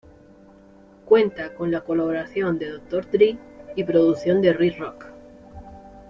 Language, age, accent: Spanish, 40-49, España: Norte peninsular (Asturias, Castilla y León, Cantabria, País Vasco, Navarra, Aragón, La Rioja, Guadalajara, Cuenca)